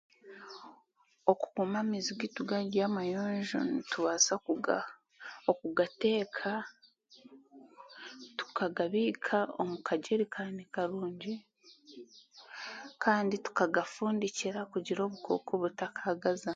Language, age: Chiga, 19-29